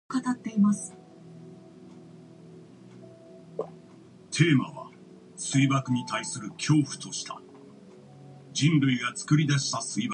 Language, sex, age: English, female, 19-29